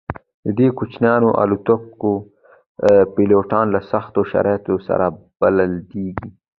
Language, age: Pashto, under 19